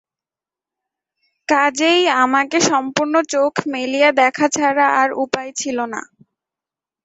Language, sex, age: Bengali, female, 19-29